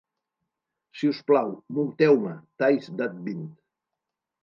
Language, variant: Catalan, Septentrional